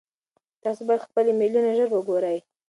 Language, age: Pashto, 19-29